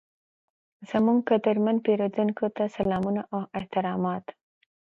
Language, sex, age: Pashto, female, 40-49